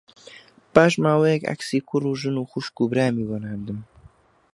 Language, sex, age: Central Kurdish, male, under 19